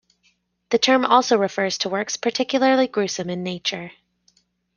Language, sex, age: English, female, 30-39